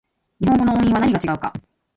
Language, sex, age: Japanese, female, 40-49